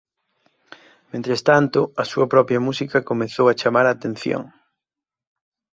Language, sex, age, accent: Galician, male, 19-29, Central (gheada)